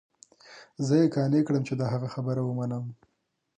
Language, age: Pashto, 19-29